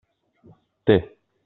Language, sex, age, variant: Catalan, male, 30-39, Central